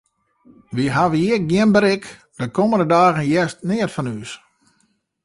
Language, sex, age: Western Frisian, male, 40-49